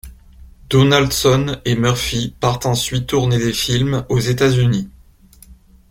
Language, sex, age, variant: French, male, 19-29, Français de métropole